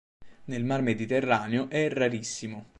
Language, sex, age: Italian, male, 19-29